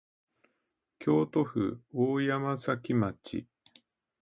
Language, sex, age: Japanese, male, 50-59